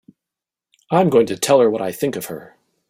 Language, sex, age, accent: English, male, 40-49, United States English